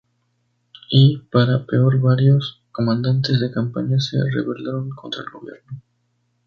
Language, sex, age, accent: Spanish, male, 19-29, México